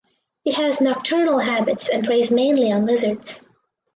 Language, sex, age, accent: English, female, under 19, United States English